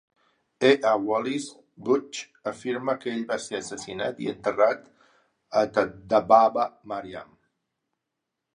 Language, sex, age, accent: Catalan, male, 60-69, Neutre